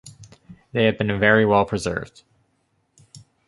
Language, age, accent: English, 19-29, United States English